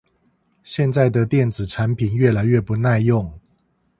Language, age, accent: Chinese, 50-59, 出生地：臺北市